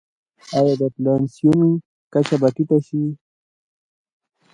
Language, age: Pashto, 19-29